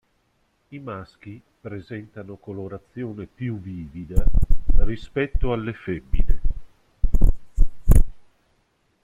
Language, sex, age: Italian, male, 50-59